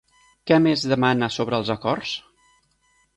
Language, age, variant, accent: Catalan, 50-59, Central, central